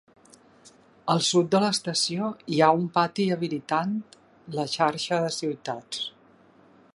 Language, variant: Catalan, Central